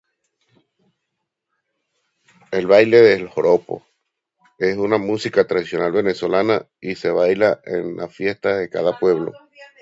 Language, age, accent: Spanish, under 19, Andino-Pacífico: Colombia, Perú, Ecuador, oeste de Bolivia y Venezuela andina